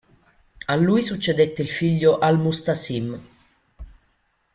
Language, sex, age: Italian, female, 40-49